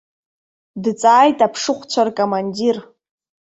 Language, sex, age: Abkhazian, female, 19-29